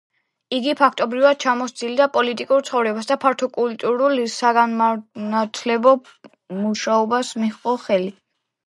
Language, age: Georgian, under 19